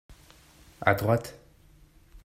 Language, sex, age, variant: French, male, 19-29, Français de métropole